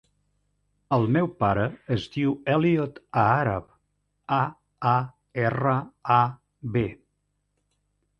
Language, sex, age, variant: Catalan, male, 60-69, Central